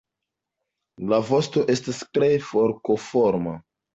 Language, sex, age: Esperanto, male, 19-29